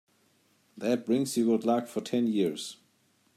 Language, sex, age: English, male, 40-49